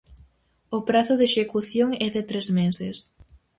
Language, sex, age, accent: Galician, female, under 19, Central (gheada)